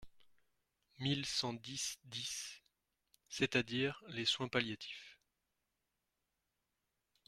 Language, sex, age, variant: French, male, 19-29, Français de métropole